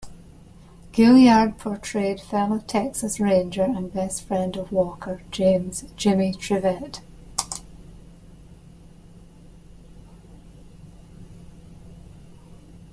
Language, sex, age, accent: English, female, 50-59, Scottish English